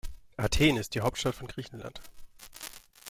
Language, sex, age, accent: German, male, 30-39, Deutschland Deutsch